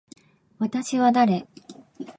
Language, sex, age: Japanese, female, 19-29